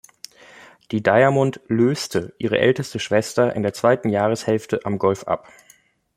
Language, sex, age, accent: German, male, 30-39, Deutschland Deutsch